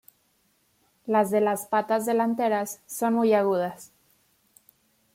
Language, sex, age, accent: Spanish, female, 19-29, México